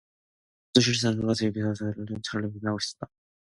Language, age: Korean, 19-29